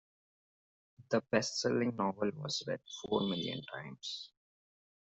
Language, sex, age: English, male, 19-29